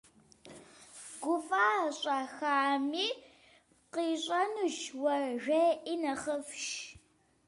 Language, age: Kabardian, under 19